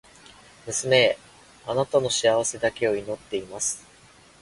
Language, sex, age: Japanese, male, 19-29